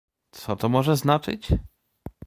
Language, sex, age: Polish, male, 30-39